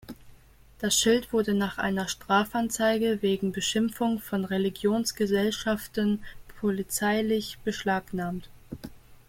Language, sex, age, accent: German, female, 19-29, Deutschland Deutsch